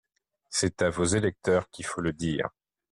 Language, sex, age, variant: French, male, 30-39, Français de métropole